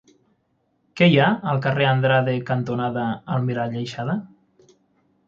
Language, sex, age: Catalan, male, 30-39